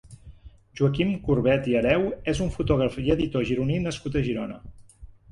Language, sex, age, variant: Catalan, male, 50-59, Septentrional